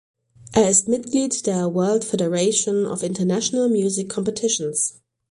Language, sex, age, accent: German, female, 30-39, Deutschland Deutsch